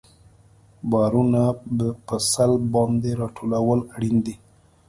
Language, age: Pashto, 30-39